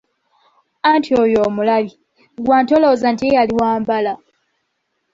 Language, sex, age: Ganda, female, 19-29